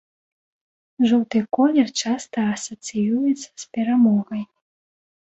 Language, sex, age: Belarusian, female, 19-29